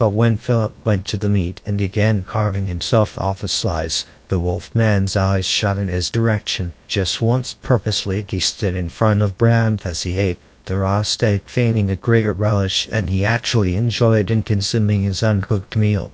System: TTS, GlowTTS